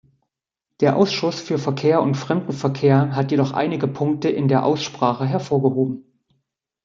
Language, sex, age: German, male, 30-39